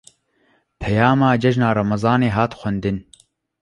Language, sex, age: Kurdish, male, 19-29